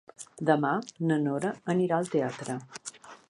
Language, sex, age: Catalan, female, 50-59